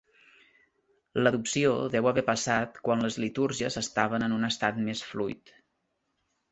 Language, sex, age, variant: Catalan, male, 19-29, Central